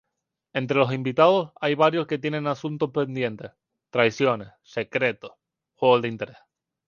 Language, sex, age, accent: Spanish, male, 19-29, España: Islas Canarias